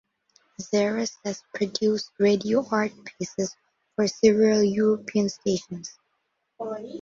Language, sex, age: English, female, under 19